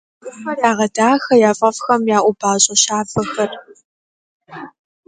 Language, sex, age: Russian, female, 30-39